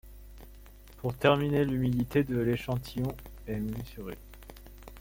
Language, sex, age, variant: French, male, 19-29, Français de métropole